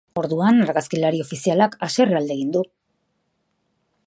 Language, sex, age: Basque, female, 50-59